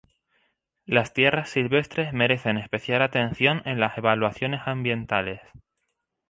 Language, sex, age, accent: Spanish, male, 19-29, España: Islas Canarias